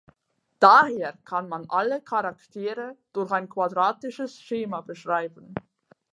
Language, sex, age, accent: German, female, 30-39, Schweizerdeutsch